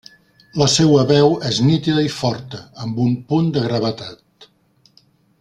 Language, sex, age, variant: Catalan, male, 60-69, Central